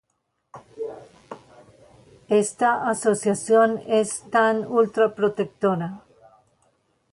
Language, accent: Spanish, Andino-Pacífico: Colombia, Perú, Ecuador, oeste de Bolivia y Venezuela andina